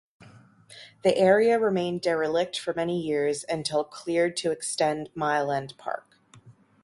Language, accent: English, United States English